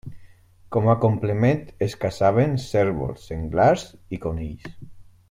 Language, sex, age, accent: Catalan, male, 40-49, valencià